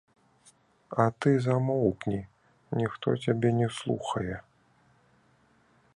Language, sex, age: Belarusian, male, 30-39